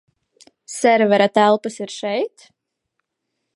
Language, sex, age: Latvian, female, 19-29